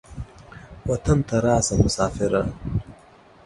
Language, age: Pashto, 30-39